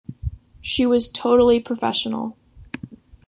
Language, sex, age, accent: English, female, under 19, United States English